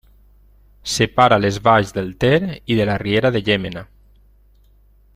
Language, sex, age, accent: Catalan, male, 40-49, valencià